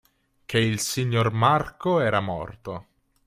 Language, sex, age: Italian, male, 19-29